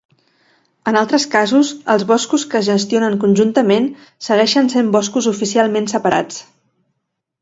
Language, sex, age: Catalan, female, 40-49